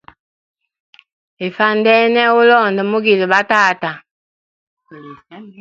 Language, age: Hemba, 19-29